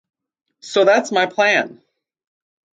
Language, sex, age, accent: English, male, under 19, United States English